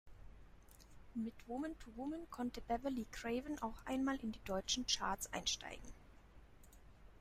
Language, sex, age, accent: German, female, 19-29, Deutschland Deutsch